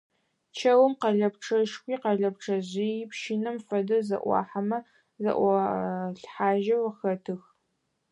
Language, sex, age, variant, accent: Adyghe, female, under 19, Адыгабзэ (Кирил, пстэумэ зэдыряе), Кıэмгуй (Çemguy)